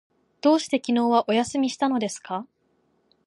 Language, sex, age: Japanese, female, 19-29